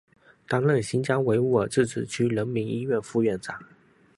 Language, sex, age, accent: Chinese, male, 19-29, 出生地：福建省